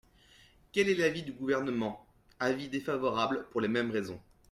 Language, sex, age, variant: French, male, 19-29, Français de métropole